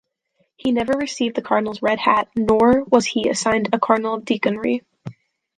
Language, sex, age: English, female, 19-29